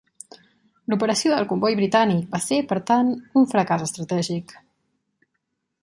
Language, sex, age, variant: Catalan, female, 19-29, Central